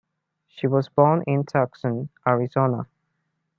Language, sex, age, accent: English, male, 19-29, India and South Asia (India, Pakistan, Sri Lanka)